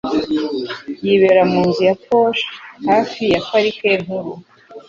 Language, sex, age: Kinyarwanda, female, 50-59